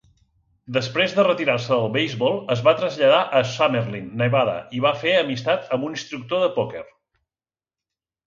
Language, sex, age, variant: Catalan, male, 50-59, Central